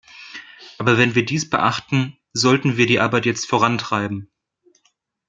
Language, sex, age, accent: German, male, 30-39, Deutschland Deutsch